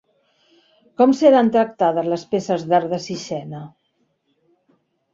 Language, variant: Catalan, Central